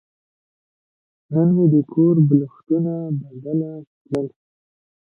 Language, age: Pashto, 19-29